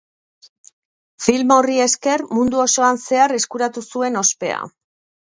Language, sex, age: Basque, female, 50-59